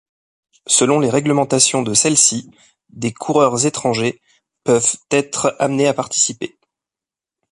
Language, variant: French, Français de métropole